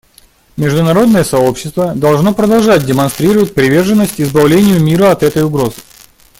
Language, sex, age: Russian, male, 30-39